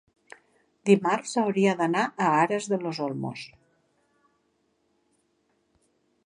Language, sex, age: Catalan, female, 60-69